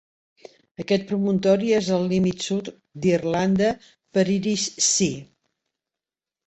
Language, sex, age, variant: Catalan, female, 70-79, Central